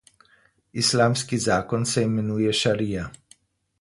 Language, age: Slovenian, 50-59